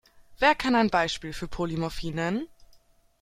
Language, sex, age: German, female, 19-29